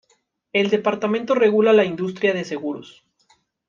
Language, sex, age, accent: Spanish, male, 19-29, México